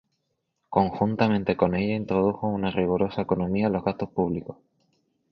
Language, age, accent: Spanish, 19-29, España: Islas Canarias